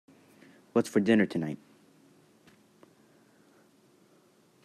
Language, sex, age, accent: English, male, under 19, United States English